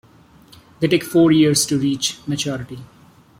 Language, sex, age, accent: English, male, 30-39, India and South Asia (India, Pakistan, Sri Lanka)